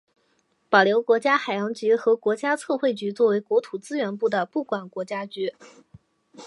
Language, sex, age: Chinese, female, 19-29